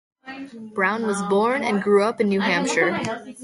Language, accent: English, United States English